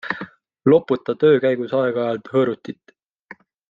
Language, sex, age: Estonian, male, 19-29